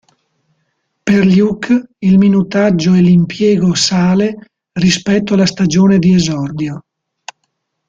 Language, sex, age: Italian, male, 60-69